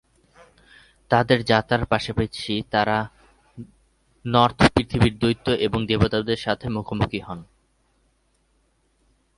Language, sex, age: Bengali, male, 19-29